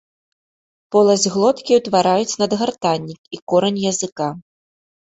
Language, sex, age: Belarusian, female, 30-39